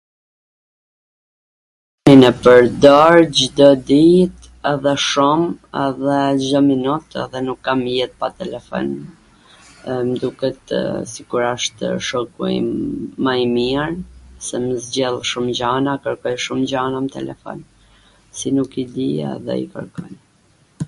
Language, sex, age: Gheg Albanian, female, 40-49